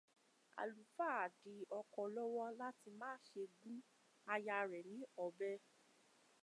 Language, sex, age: Yoruba, female, 19-29